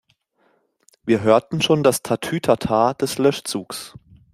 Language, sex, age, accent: German, male, 19-29, Deutschland Deutsch